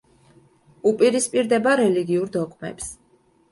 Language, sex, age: Georgian, female, 19-29